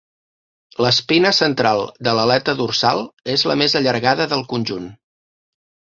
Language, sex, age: Catalan, male, 40-49